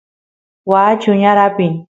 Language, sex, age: Santiago del Estero Quichua, female, 19-29